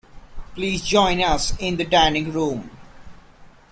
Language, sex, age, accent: English, male, 19-29, India and South Asia (India, Pakistan, Sri Lanka)